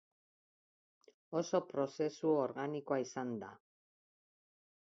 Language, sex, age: Basque, female, 60-69